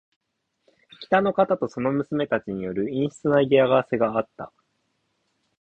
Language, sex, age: Japanese, male, 19-29